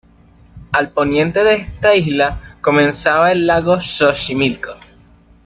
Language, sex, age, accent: Spanish, male, 19-29, Caribe: Cuba, Venezuela, Puerto Rico, República Dominicana, Panamá, Colombia caribeña, México caribeño, Costa del golfo de México